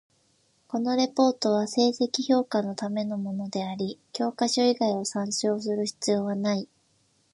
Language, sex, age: Japanese, female, 19-29